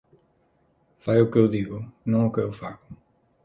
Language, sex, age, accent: Galician, male, 30-39, Normativo (estándar)